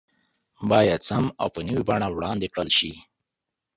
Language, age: Pashto, 30-39